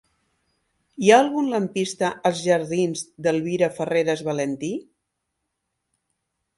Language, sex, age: Catalan, female, 60-69